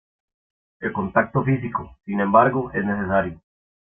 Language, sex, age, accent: Spanish, male, 19-29, América central